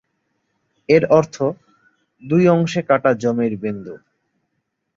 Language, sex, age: Bengali, male, 19-29